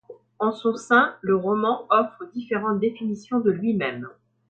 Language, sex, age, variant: French, female, 50-59, Français de métropole